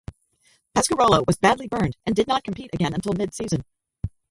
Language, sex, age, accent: English, female, 50-59, United States English